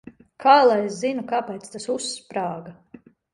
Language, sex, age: Latvian, female, 40-49